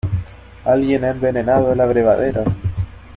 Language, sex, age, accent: Spanish, male, 19-29, Rioplatense: Argentina, Uruguay, este de Bolivia, Paraguay